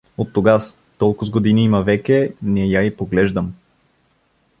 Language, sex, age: Bulgarian, male, 19-29